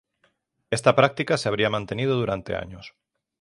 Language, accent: Spanish, España: Centro-Sur peninsular (Madrid, Toledo, Castilla-La Mancha); España: Sur peninsular (Andalucia, Extremadura, Murcia)